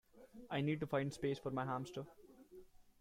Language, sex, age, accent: English, male, 19-29, India and South Asia (India, Pakistan, Sri Lanka)